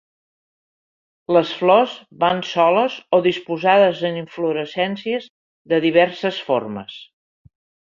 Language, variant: Catalan, Central